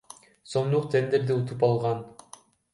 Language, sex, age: Kyrgyz, male, under 19